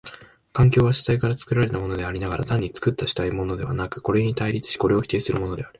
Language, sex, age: Japanese, male, under 19